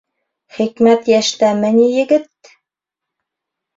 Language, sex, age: Bashkir, female, 30-39